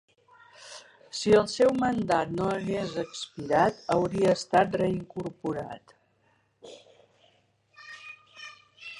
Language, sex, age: Catalan, female, 70-79